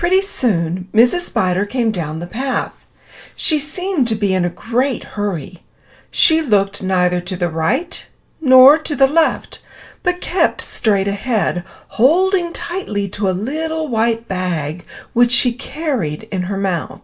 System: none